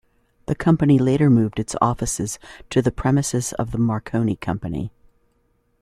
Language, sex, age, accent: English, female, 50-59, United States English